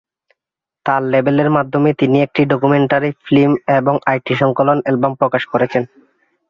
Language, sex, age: Bengali, male, 19-29